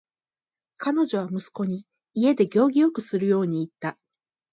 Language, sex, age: Japanese, female, 30-39